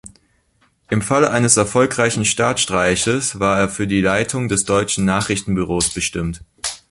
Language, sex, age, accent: German, male, 19-29, Deutschland Deutsch